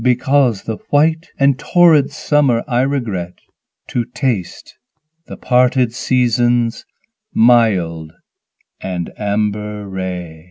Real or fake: real